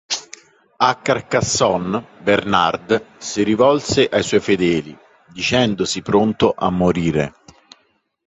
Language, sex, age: Italian, male, 40-49